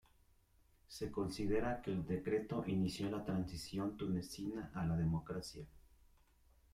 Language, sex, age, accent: Spanish, male, 30-39, México